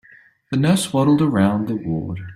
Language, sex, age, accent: English, male, 30-39, Australian English